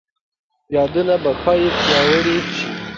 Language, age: Pashto, 19-29